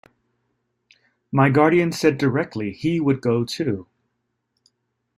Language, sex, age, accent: English, male, 30-39, United States English